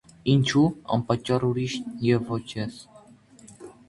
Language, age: Armenian, under 19